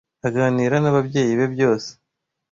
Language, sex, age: Kinyarwanda, male, 19-29